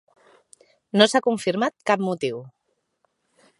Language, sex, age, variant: Catalan, female, 30-39, Central